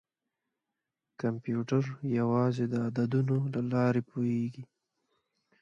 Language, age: Pashto, 19-29